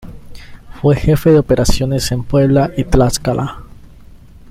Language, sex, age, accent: Spanish, male, 19-29, Andino-Pacífico: Colombia, Perú, Ecuador, oeste de Bolivia y Venezuela andina